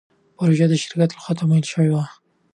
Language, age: Pashto, 19-29